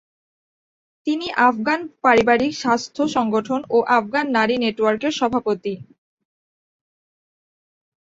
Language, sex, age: Bengali, female, 19-29